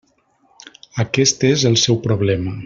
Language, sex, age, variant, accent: Catalan, male, 40-49, Valencià meridional, valencià